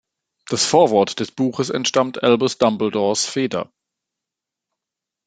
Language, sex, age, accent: German, male, 40-49, Deutschland Deutsch